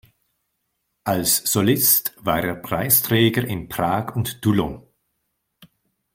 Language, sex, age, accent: German, male, 40-49, Schweizerdeutsch